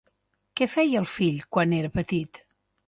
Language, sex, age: Catalan, female, 50-59